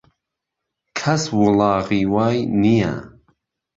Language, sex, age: Central Kurdish, male, 40-49